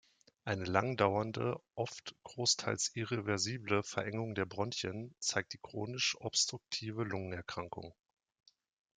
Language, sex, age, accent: German, male, 30-39, Deutschland Deutsch